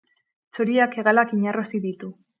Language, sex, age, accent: Basque, female, 19-29, Mendebalekoa (Araba, Bizkaia, Gipuzkoako mendebaleko herri batzuk)